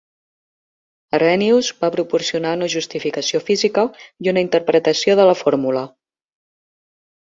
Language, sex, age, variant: Catalan, female, 40-49, Central